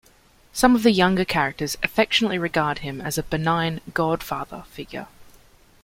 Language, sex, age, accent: English, female, 19-29, Australian English